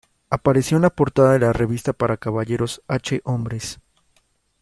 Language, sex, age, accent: Spanish, male, 19-29, México